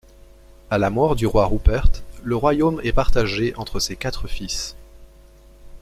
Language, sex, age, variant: French, male, 19-29, Français de métropole